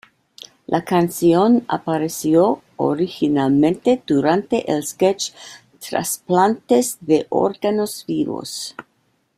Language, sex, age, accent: Spanish, female, 60-69, México